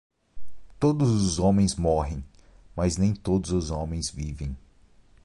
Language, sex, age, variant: Portuguese, male, 30-39, Portuguese (Brasil)